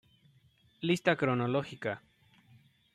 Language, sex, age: Spanish, male, 30-39